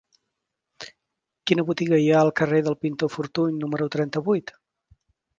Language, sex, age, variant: Catalan, male, 50-59, Central